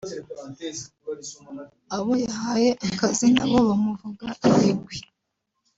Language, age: Kinyarwanda, 19-29